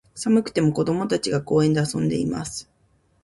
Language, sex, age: Japanese, female, 30-39